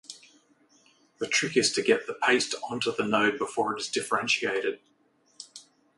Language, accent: English, Australian English